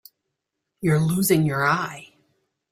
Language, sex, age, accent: English, female, 40-49, United States English